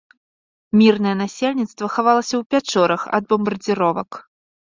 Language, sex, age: Belarusian, female, 19-29